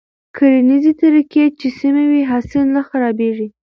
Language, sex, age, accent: Pashto, female, under 19, کندهاری لهجه